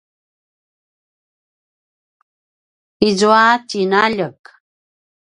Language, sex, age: Paiwan, female, 50-59